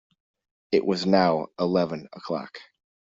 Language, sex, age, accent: English, male, 30-39, United States English